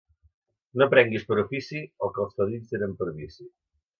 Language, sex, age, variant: Catalan, male, 60-69, Central